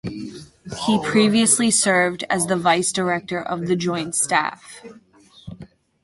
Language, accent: English, United States English